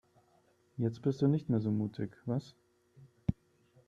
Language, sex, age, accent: German, male, 30-39, Deutschland Deutsch